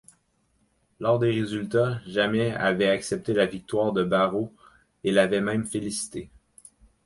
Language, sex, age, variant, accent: French, male, 30-39, Français d'Amérique du Nord, Français du Canada